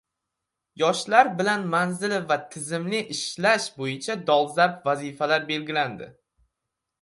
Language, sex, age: Uzbek, male, 19-29